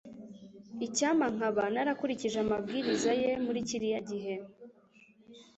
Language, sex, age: Kinyarwanda, female, under 19